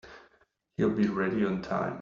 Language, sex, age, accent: English, male, 30-39, United States English